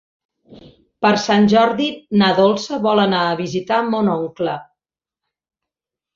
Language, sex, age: Catalan, female, 50-59